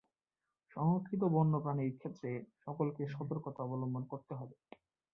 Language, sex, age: Bengali, male, 19-29